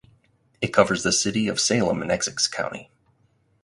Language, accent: English, United States English